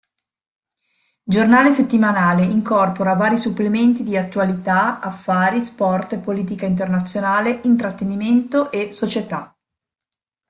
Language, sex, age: Italian, female, 40-49